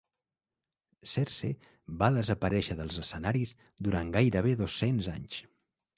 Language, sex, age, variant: Catalan, male, 40-49, Central